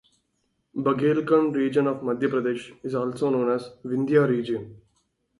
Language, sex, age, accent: English, male, 19-29, India and South Asia (India, Pakistan, Sri Lanka)